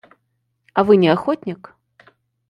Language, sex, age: Russian, female, 30-39